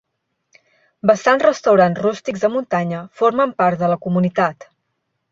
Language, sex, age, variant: Catalan, female, 19-29, Central